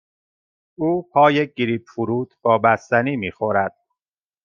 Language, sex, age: Persian, male, 40-49